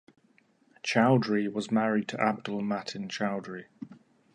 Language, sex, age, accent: English, male, 30-39, England English